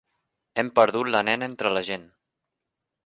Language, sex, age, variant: Catalan, male, 19-29, Central